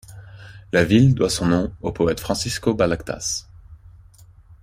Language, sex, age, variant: French, male, 30-39, Français de métropole